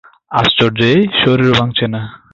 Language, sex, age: Bengali, male, 19-29